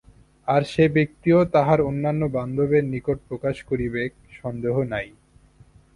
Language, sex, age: Bengali, male, 19-29